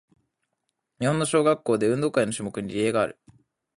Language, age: Japanese, 19-29